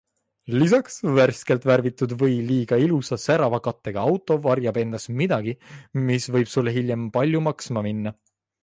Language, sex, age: Estonian, male, 19-29